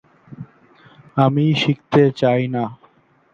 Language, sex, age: Bengali, male, 19-29